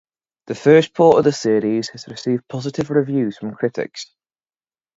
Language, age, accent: English, 19-29, England English